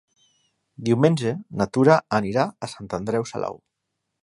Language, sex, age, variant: Catalan, male, 40-49, Valencià meridional